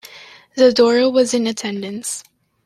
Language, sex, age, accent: English, female, under 19, United States English